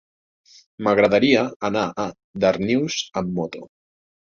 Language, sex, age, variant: Catalan, male, 19-29, Central